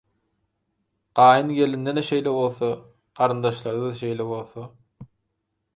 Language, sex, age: Turkmen, male, 30-39